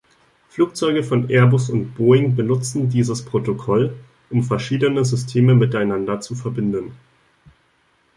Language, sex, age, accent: German, male, 19-29, Deutschland Deutsch